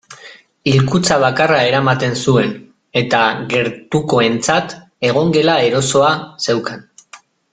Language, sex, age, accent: Basque, male, 40-49, Mendebalekoa (Araba, Bizkaia, Gipuzkoako mendebaleko herri batzuk)